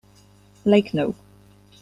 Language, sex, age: Spanish, female, 30-39